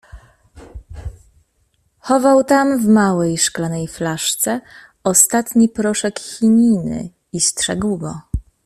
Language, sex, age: Polish, female, 30-39